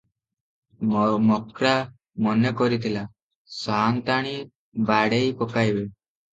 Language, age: Odia, 19-29